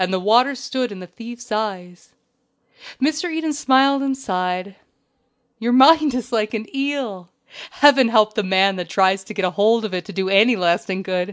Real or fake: real